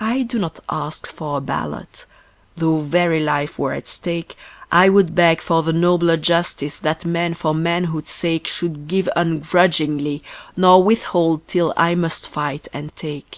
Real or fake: real